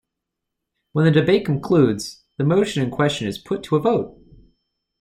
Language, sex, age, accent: English, male, 30-39, United States English